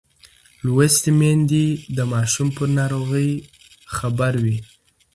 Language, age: Pashto, under 19